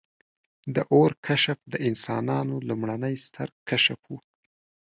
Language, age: Pashto, 19-29